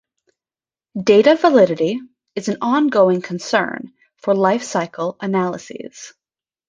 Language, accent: English, United States English